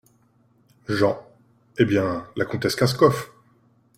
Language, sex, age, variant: French, male, 19-29, Français de métropole